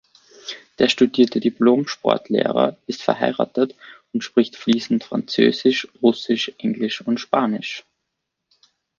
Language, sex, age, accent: German, male, 19-29, Österreichisches Deutsch